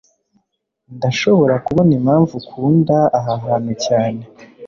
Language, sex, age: Kinyarwanda, male, 19-29